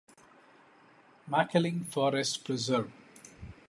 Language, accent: English, India and South Asia (India, Pakistan, Sri Lanka)